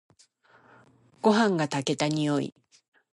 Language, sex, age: Japanese, female, 60-69